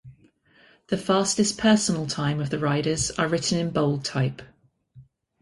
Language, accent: English, England English